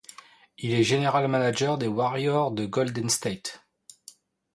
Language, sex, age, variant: French, male, 30-39, Français de métropole